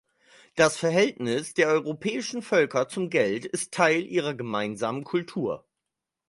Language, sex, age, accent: German, male, 30-39, Deutschland Deutsch